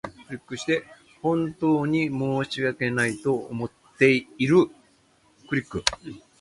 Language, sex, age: Japanese, male, 70-79